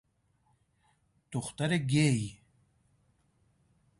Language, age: Persian, 30-39